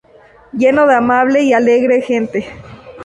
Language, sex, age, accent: Spanish, female, 19-29, México